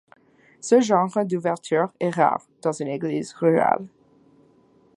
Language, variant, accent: French, Français d'Amérique du Nord, Français du Canada